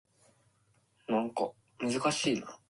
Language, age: English, 19-29